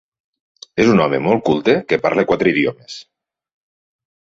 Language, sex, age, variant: Catalan, male, 40-49, Central